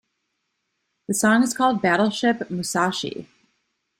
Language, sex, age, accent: English, female, 30-39, United States English